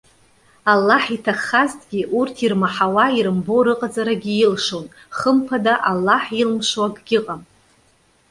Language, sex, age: Abkhazian, female, 30-39